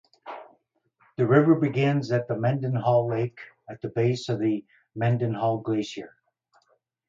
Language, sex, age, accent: English, male, 60-69, Canadian English